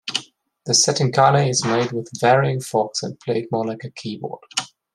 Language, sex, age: English, male, 19-29